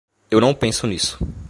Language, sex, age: Portuguese, male, under 19